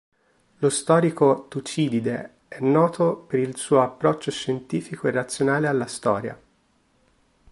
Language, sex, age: Italian, male, 19-29